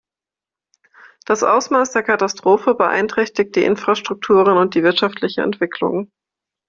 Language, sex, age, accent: German, female, 19-29, Deutschland Deutsch